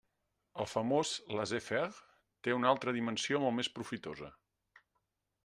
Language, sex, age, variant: Catalan, male, 40-49, Central